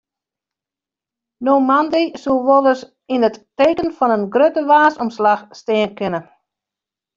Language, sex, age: Western Frisian, female, 60-69